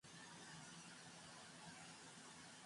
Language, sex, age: Swahili, female, 19-29